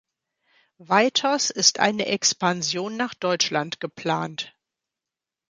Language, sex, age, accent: German, female, 50-59, Deutschland Deutsch